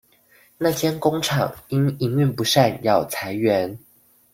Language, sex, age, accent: Chinese, female, 19-29, 出生地：宜蘭縣